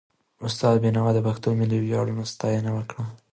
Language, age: Pashto, 19-29